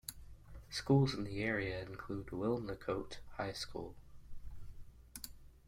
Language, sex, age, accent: English, male, under 19, United States English